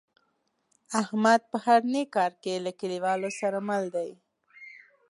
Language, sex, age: Pashto, female, 19-29